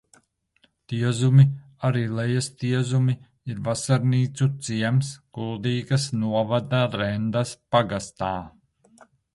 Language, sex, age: Latvian, male, 40-49